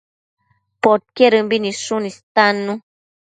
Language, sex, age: Matsés, female, 30-39